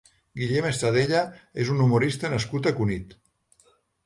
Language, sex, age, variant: Catalan, male, 60-69, Central